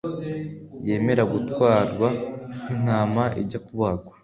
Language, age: Kinyarwanda, under 19